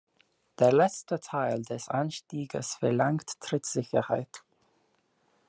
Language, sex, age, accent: German, male, 19-29, Britisches Deutsch